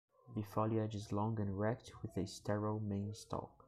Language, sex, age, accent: English, male, 19-29, United States English